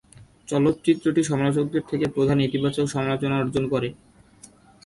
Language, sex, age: Bengali, male, 19-29